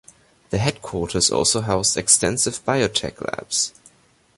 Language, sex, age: English, male, under 19